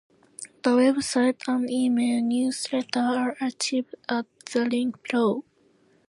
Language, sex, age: English, female, under 19